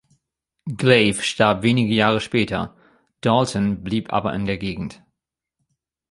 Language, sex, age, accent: German, male, 30-39, Deutschland Deutsch